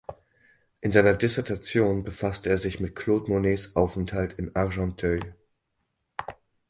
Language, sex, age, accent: German, male, 30-39, Deutschland Deutsch